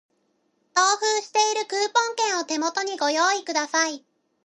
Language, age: Japanese, 19-29